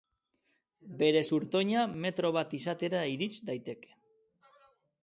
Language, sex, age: Basque, male, 30-39